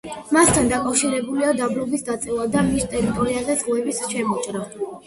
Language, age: Georgian, 19-29